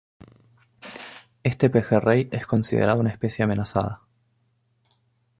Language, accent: Spanish, Rioplatense: Argentina, Uruguay, este de Bolivia, Paraguay